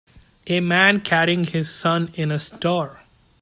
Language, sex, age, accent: English, male, 19-29, United States English